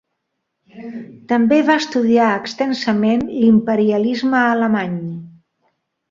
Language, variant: Catalan, Central